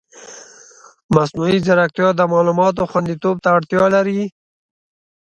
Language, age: Pashto, 30-39